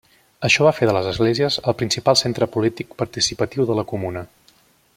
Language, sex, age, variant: Catalan, male, 40-49, Central